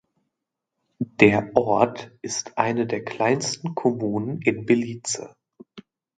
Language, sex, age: German, male, 30-39